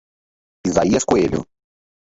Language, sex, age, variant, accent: Portuguese, male, 50-59, Portuguese (Brasil), Paulista